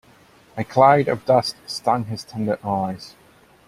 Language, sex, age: English, male, 19-29